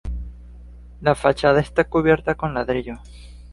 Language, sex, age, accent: Spanish, male, 19-29, Caribe: Cuba, Venezuela, Puerto Rico, República Dominicana, Panamá, Colombia caribeña, México caribeño, Costa del golfo de México